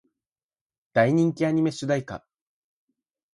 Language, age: Japanese, 19-29